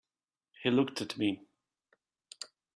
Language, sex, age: English, male, 40-49